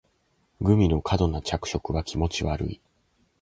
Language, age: Japanese, 19-29